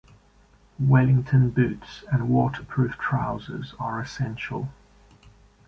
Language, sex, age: English, male, 30-39